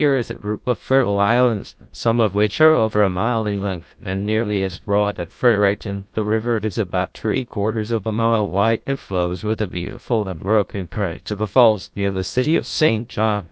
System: TTS, GlowTTS